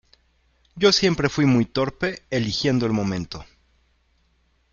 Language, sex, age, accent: Spanish, male, 30-39, México